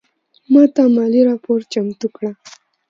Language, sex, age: Pashto, female, 19-29